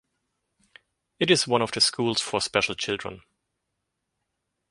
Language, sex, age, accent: English, male, 40-49, United States English